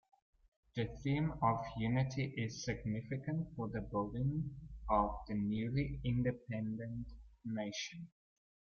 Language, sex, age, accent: English, male, 19-29, Southern African (South Africa, Zimbabwe, Namibia)